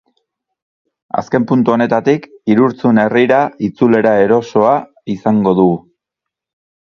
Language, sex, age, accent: Basque, male, 40-49, Mendebalekoa (Araba, Bizkaia, Gipuzkoako mendebaleko herri batzuk)